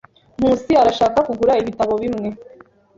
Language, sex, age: Kinyarwanda, female, 19-29